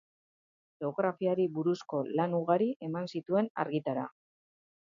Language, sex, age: Basque, female, 40-49